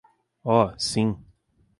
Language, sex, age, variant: Portuguese, male, 19-29, Portuguese (Brasil)